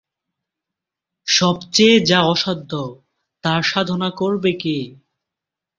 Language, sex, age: Bengali, male, 19-29